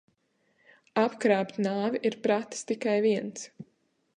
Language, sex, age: Latvian, female, 19-29